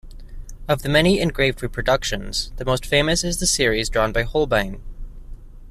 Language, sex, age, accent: English, male, 19-29, United States English